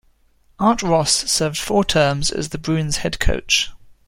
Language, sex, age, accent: English, male, 30-39, England English